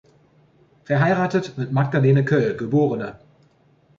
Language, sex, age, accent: German, male, 40-49, Deutschland Deutsch